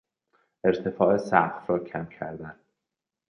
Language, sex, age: Persian, male, 19-29